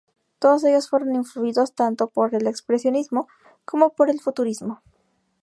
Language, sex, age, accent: Spanish, female, 19-29, México